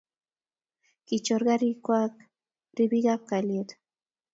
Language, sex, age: Kalenjin, female, 19-29